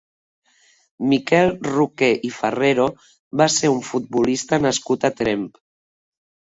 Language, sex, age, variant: Catalan, female, 50-59, Septentrional